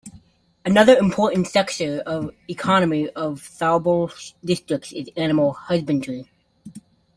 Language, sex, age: English, male, 19-29